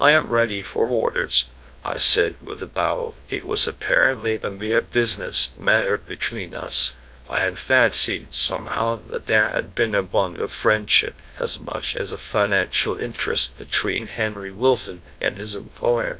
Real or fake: fake